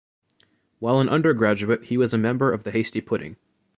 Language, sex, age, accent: English, male, 19-29, United States English